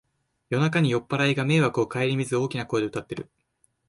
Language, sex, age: Japanese, male, 19-29